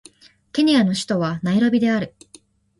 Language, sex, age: Japanese, female, 19-29